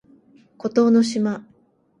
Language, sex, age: Japanese, female, 40-49